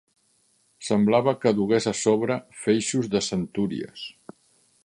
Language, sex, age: Catalan, male, 50-59